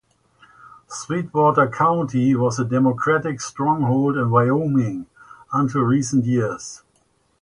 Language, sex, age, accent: English, male, 50-59, United States English